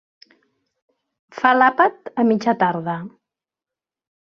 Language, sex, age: Catalan, female, 60-69